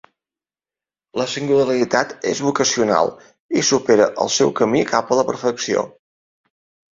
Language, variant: Catalan, Central